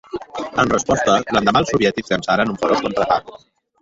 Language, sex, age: Catalan, male, 40-49